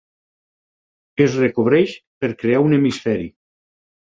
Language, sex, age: Catalan, male, 50-59